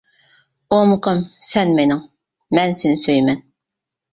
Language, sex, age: Uyghur, female, 19-29